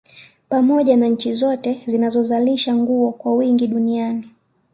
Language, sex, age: Swahili, female, 19-29